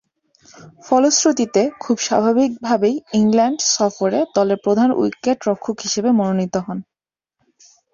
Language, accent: Bengali, Native